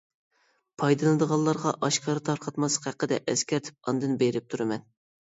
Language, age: Uyghur, 19-29